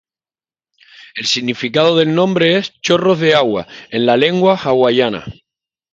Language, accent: Spanish, España: Islas Canarias